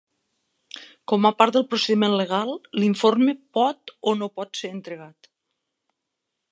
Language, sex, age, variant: Catalan, female, 50-59, Nord-Occidental